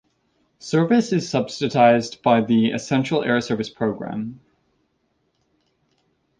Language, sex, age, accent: English, male, 19-29, United States English